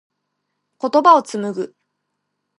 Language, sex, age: Japanese, female, under 19